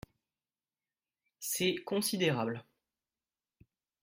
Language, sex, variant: French, male, Français de métropole